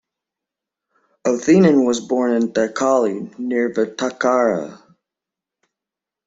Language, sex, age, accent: English, male, 19-29, Irish English